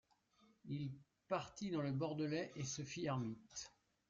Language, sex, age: French, male, 40-49